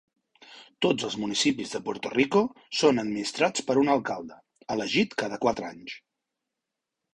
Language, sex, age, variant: Catalan, male, 40-49, Central